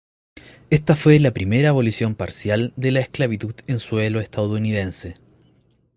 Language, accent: Spanish, Chileno: Chile, Cuyo